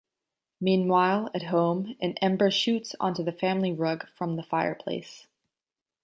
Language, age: English, under 19